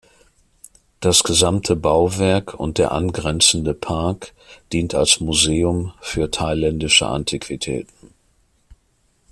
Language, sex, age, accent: German, male, 50-59, Deutschland Deutsch